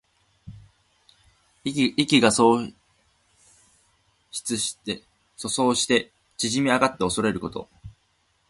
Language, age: Japanese, 19-29